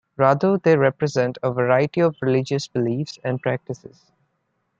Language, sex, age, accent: English, male, 19-29, India and South Asia (India, Pakistan, Sri Lanka)